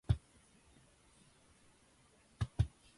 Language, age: Japanese, 19-29